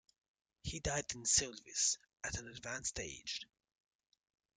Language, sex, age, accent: English, male, 19-29, United States English